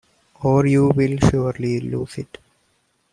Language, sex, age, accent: English, male, 19-29, United States English